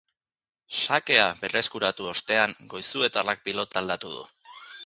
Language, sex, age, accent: Basque, male, 30-39, Mendebalekoa (Araba, Bizkaia, Gipuzkoako mendebaleko herri batzuk)